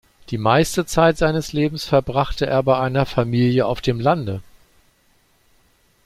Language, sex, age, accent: German, male, 50-59, Deutschland Deutsch